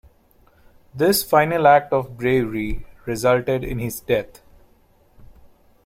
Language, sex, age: English, male, 19-29